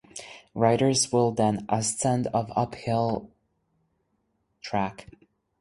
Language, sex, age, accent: English, male, 19-29, United States English